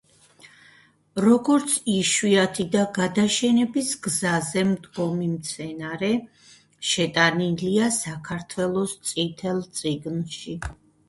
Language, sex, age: Georgian, female, 50-59